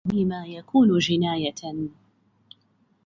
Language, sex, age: Arabic, female, 30-39